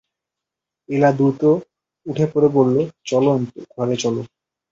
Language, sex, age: Bengali, male, 19-29